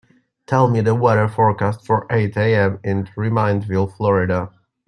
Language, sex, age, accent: English, male, 19-29, United States English